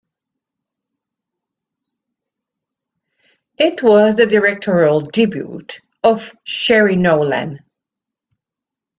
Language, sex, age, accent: English, female, 50-59, England English